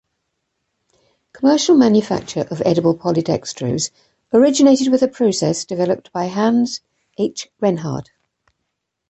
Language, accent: English, England English